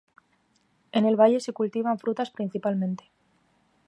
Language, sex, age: Spanish, female, under 19